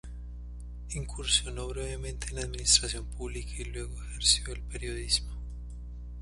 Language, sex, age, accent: Spanish, male, 30-39, Andino-Pacífico: Colombia, Perú, Ecuador, oeste de Bolivia y Venezuela andina